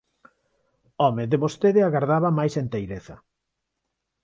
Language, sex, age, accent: Galician, male, 50-59, Neofalante